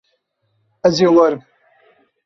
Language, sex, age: Kurdish, male, 19-29